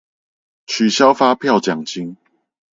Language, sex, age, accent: Chinese, male, 30-39, 出生地：新北市